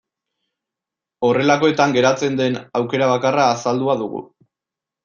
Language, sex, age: Basque, male, 19-29